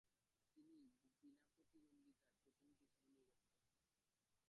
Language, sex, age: Bengali, male, under 19